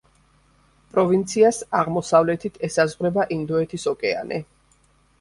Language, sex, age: Georgian, female, 50-59